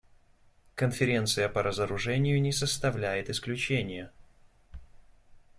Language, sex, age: Russian, male, 30-39